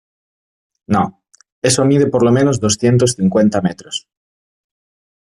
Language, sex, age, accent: Spanish, male, 30-39, España: Norte peninsular (Asturias, Castilla y León, Cantabria, País Vasco, Navarra, Aragón, La Rioja, Guadalajara, Cuenca)